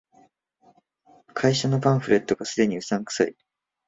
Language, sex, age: Japanese, male, 19-29